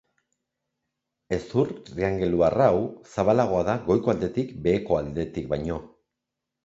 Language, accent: Basque, Erdialdekoa edo Nafarra (Gipuzkoa, Nafarroa)